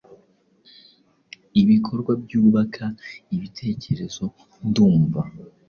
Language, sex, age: Kinyarwanda, male, 19-29